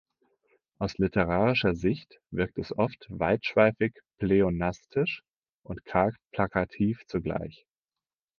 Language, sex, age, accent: German, male, 19-29, Deutschland Deutsch